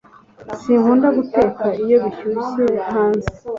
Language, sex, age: Kinyarwanda, female, 30-39